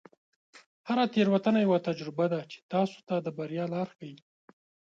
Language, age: Pashto, 19-29